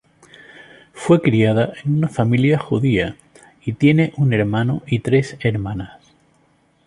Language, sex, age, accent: Spanish, male, 50-59, España: Sur peninsular (Andalucia, Extremadura, Murcia)